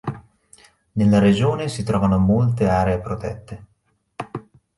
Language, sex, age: Italian, male, 19-29